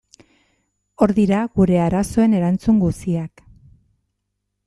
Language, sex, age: Basque, female, 50-59